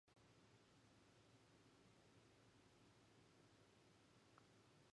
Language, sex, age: Japanese, female, 19-29